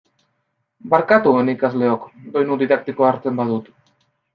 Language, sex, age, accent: Basque, male, 19-29, Mendebalekoa (Araba, Bizkaia, Gipuzkoako mendebaleko herri batzuk)